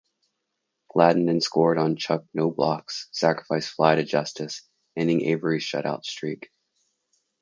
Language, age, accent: English, 40-49, United States English